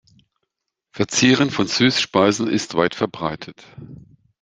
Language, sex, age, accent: German, male, 50-59, Deutschland Deutsch